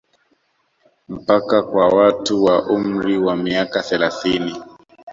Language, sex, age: Swahili, male, 19-29